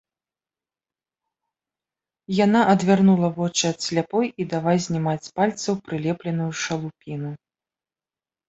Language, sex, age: Belarusian, female, 30-39